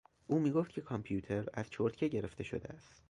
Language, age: Persian, 19-29